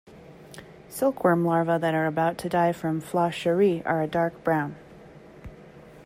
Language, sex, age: English, female, 30-39